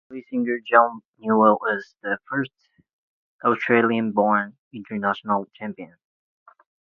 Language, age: English, 19-29